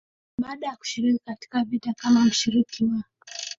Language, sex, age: Swahili, female, 19-29